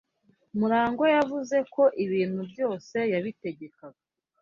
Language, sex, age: Kinyarwanda, female, 19-29